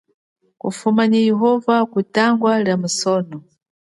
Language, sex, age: Chokwe, female, 40-49